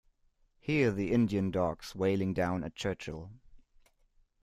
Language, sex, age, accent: English, male, 19-29, United States English